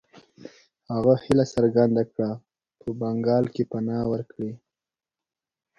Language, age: Pashto, under 19